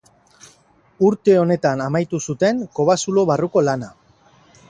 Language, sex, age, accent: Basque, male, 30-39, Mendebalekoa (Araba, Bizkaia, Gipuzkoako mendebaleko herri batzuk)